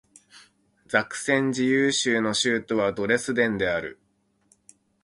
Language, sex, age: Japanese, male, 30-39